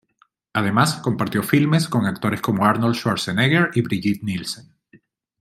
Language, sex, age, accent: Spanish, male, 40-49, Caribe: Cuba, Venezuela, Puerto Rico, República Dominicana, Panamá, Colombia caribeña, México caribeño, Costa del golfo de México